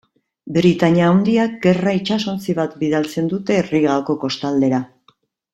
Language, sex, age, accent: Basque, female, 50-59, Erdialdekoa edo Nafarra (Gipuzkoa, Nafarroa)